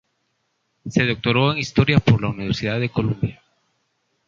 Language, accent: Spanish, América central